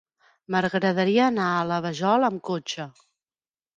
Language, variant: Catalan, Central